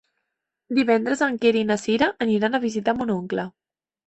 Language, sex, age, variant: Catalan, female, 19-29, Central